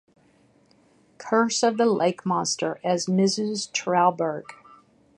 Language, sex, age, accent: English, female, 60-69, United States English